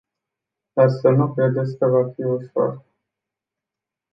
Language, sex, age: Romanian, male, 40-49